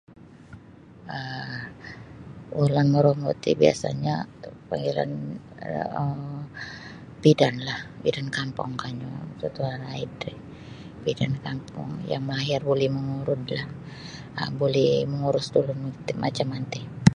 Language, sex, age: Sabah Bisaya, female, 50-59